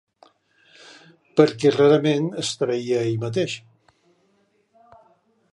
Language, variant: Catalan, Central